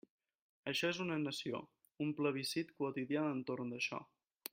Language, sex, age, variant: Catalan, male, 19-29, Central